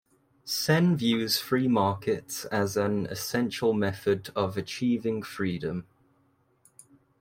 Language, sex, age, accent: English, male, 19-29, England English